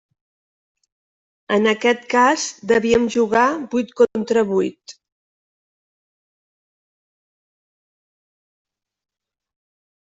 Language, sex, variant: Catalan, female, Central